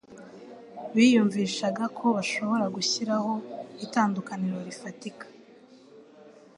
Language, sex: Kinyarwanda, female